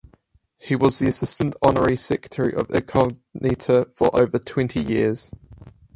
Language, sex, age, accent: English, male, 19-29, New Zealand English